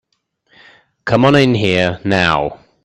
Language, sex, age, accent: English, male, 30-39, England English